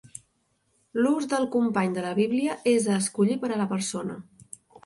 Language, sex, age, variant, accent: Catalan, female, 30-39, Central, central